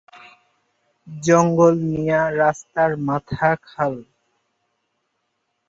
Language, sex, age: Bengali, male, 19-29